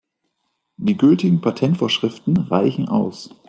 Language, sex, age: German, male, 19-29